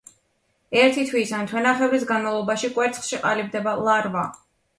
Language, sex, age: Georgian, female, 19-29